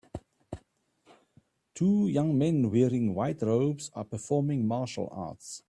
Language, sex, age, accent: English, male, 60-69, Southern African (South Africa, Zimbabwe, Namibia)